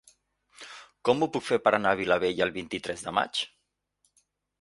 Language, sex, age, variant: Catalan, male, 40-49, Central